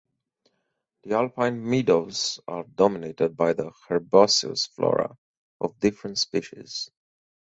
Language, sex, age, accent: English, male, 40-49, United States English